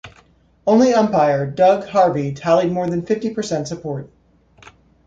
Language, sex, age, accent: English, male, 30-39, United States English